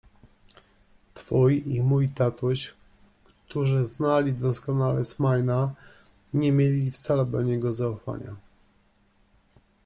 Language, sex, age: Polish, male, 40-49